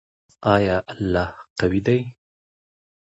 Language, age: Pashto, 30-39